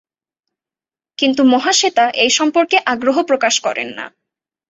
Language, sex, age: Bengali, female, 19-29